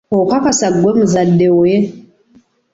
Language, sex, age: Ganda, female, 30-39